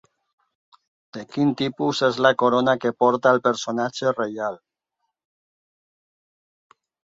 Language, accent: Catalan, valencià